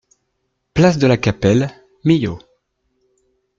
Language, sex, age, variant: French, male, 30-39, Français de métropole